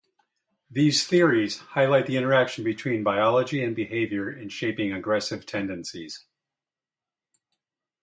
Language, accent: English, United States English